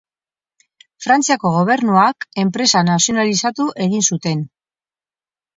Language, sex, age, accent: Basque, female, 50-59, Mendebalekoa (Araba, Bizkaia, Gipuzkoako mendebaleko herri batzuk)